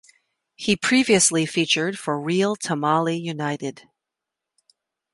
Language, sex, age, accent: English, female, 50-59, United States English